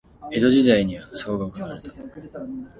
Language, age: Japanese, under 19